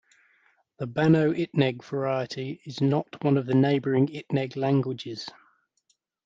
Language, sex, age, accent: English, male, 30-39, England English